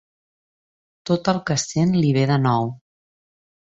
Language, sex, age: Catalan, female, 30-39